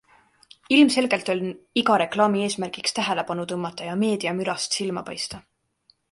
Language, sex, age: Estonian, female, 19-29